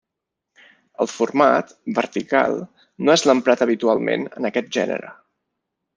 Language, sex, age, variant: Catalan, male, 30-39, Balear